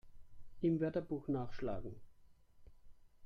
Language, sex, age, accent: German, male, 30-39, Deutschland Deutsch